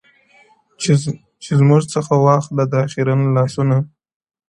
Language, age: Pashto, under 19